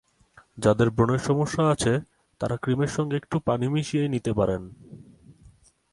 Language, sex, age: Bengali, male, 19-29